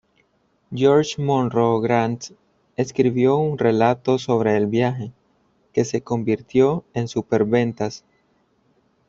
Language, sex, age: Spanish, male, 19-29